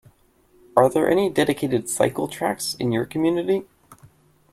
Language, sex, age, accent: English, male, 19-29, United States English